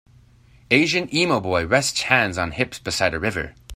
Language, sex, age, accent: English, male, 19-29, United States English